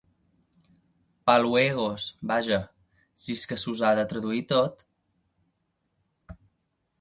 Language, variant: Catalan, Central